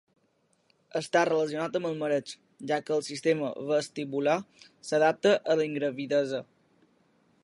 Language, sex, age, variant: Catalan, male, under 19, Balear